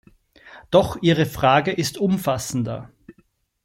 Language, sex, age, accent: German, male, 30-39, Österreichisches Deutsch